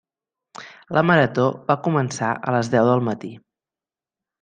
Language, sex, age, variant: Catalan, female, 40-49, Central